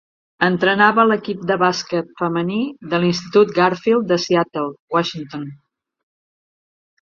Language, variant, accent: Catalan, Central, central